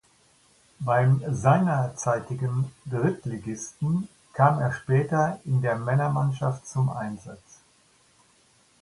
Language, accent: German, Deutschland Deutsch